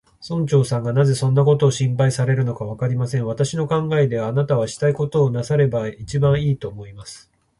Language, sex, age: Japanese, male, 40-49